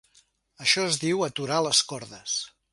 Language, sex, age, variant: Catalan, male, 60-69, Septentrional